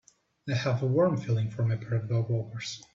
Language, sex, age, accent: English, male, 19-29, United States English